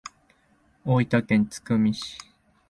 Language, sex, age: Japanese, male, 19-29